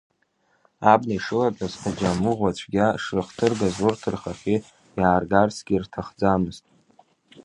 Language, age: Abkhazian, under 19